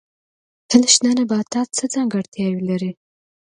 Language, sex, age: Pashto, female, 19-29